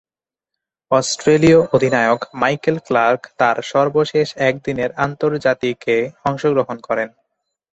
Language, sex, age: Bengali, male, 19-29